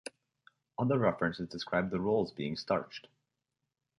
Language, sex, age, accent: English, male, under 19, United States English